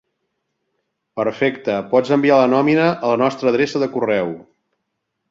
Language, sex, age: Catalan, male, 60-69